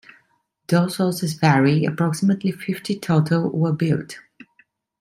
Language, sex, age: English, female, 30-39